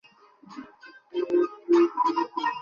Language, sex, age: Bengali, male, 40-49